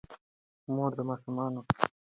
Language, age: Pashto, 19-29